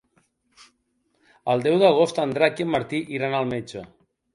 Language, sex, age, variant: Catalan, male, 50-59, Balear